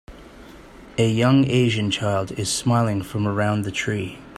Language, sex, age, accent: English, male, 40-49, Canadian English